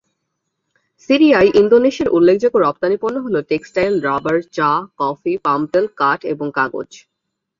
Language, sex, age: Bengali, female, 19-29